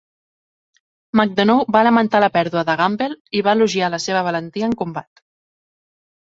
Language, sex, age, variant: Catalan, female, 19-29, Central